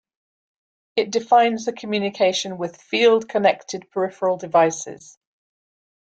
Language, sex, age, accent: English, female, 50-59, Scottish English